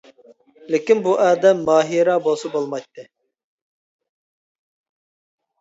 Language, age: Uyghur, 19-29